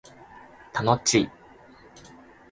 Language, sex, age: Japanese, male, 19-29